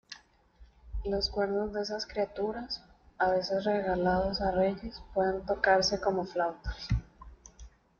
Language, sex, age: Spanish, female, 19-29